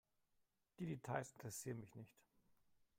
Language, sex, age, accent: German, male, 30-39, Deutschland Deutsch